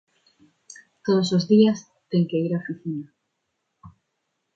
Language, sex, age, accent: Galician, female, 19-29, Neofalante